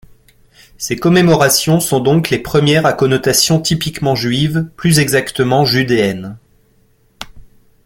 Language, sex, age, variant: French, male, 30-39, Français de métropole